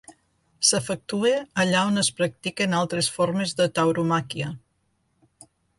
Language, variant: Catalan, Central